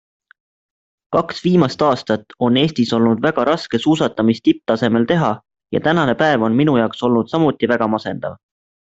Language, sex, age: Estonian, male, 19-29